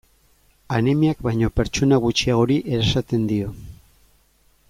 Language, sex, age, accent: Basque, male, 50-59, Erdialdekoa edo Nafarra (Gipuzkoa, Nafarroa)